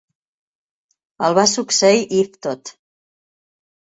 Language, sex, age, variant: Catalan, female, 50-59, Central